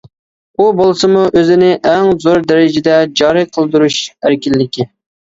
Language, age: Uyghur, 19-29